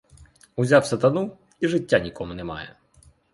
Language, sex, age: Ukrainian, male, 19-29